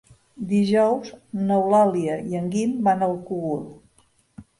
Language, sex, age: Catalan, female, 50-59